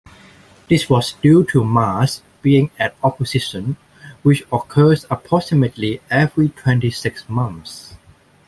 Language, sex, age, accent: English, male, 19-29, Hong Kong English